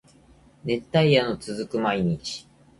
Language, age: Japanese, 30-39